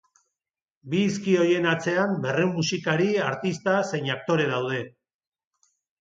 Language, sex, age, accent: Basque, male, 50-59, Mendebalekoa (Araba, Bizkaia, Gipuzkoako mendebaleko herri batzuk)